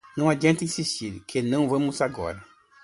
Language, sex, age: Portuguese, male, 50-59